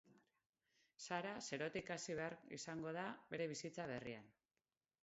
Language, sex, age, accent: Basque, female, 40-49, Mendebalekoa (Araba, Bizkaia, Gipuzkoako mendebaleko herri batzuk)